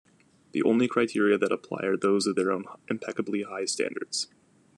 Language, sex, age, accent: English, male, 19-29, United States English